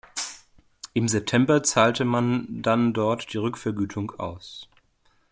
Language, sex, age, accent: German, male, 30-39, Deutschland Deutsch